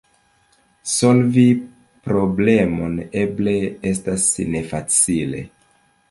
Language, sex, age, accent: Esperanto, male, 30-39, Internacia